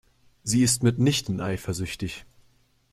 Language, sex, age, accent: German, male, 19-29, Deutschland Deutsch